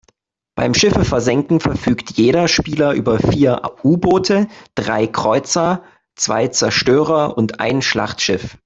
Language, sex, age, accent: German, male, 19-29, Deutschland Deutsch